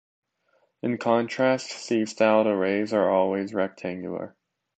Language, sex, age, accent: English, male, under 19, United States English